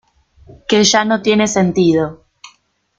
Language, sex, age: Spanish, female, 30-39